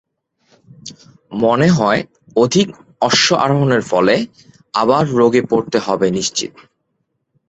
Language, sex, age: Bengali, male, 19-29